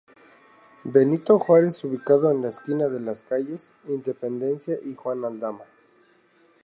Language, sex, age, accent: Spanish, male, 30-39, México